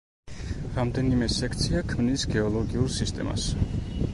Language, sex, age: Georgian, male, 30-39